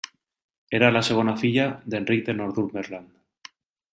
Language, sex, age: Catalan, male, 30-39